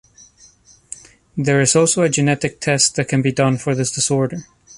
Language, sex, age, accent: English, male, 30-39, United States English